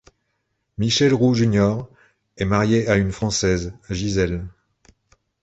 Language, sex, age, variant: French, male, 50-59, Français de métropole